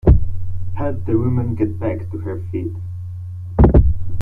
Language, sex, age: English, male, 19-29